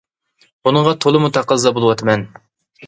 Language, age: Uyghur, 19-29